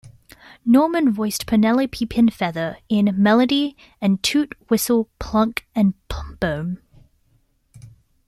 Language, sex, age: English, female, 19-29